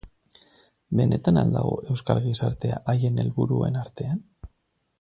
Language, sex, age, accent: Basque, male, 30-39, Mendebalekoa (Araba, Bizkaia, Gipuzkoako mendebaleko herri batzuk)